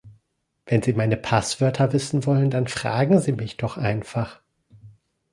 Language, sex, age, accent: German, male, 40-49, Deutschland Deutsch